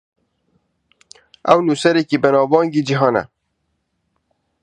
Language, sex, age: Central Kurdish, male, 19-29